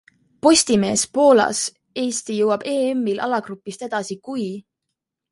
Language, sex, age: Estonian, female, 19-29